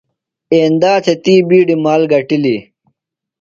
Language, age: Phalura, under 19